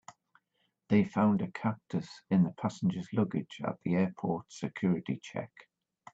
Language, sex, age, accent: English, male, 60-69, England English